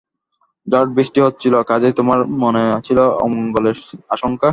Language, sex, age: Bengali, male, 19-29